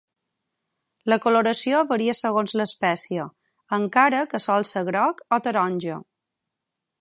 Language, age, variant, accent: Catalan, 30-39, Balear, balear; Palma